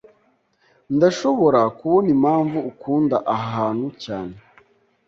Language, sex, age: Kinyarwanda, male, 19-29